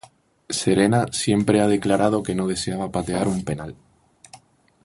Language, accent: Spanish, España: Sur peninsular (Andalucia, Extremadura, Murcia)